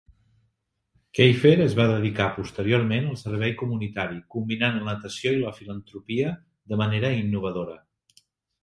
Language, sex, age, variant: Catalan, male, 50-59, Central